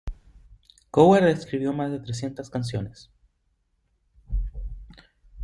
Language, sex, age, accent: Spanish, male, 30-39, Chileno: Chile, Cuyo